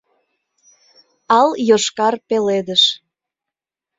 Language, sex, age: Mari, female, 19-29